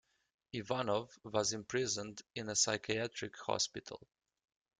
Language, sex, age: English, male, 30-39